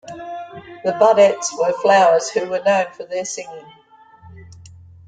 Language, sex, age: English, female, 60-69